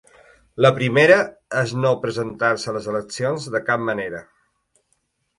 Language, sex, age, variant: Catalan, male, 40-49, Balear